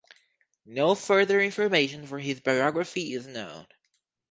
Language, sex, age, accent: English, female, 19-29, United States English